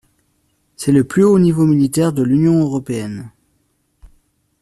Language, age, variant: French, 19-29, Français de métropole